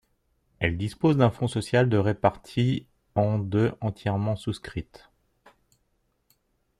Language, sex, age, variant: French, male, 40-49, Français de métropole